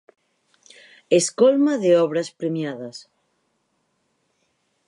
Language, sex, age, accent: Galician, female, 30-39, Normativo (estándar)